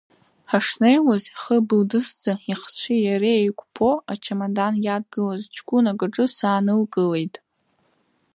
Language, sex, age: Abkhazian, female, under 19